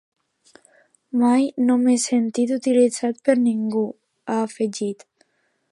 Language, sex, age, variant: Catalan, female, under 19, Alacantí